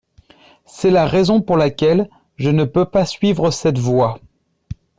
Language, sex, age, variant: French, male, 30-39, Français de métropole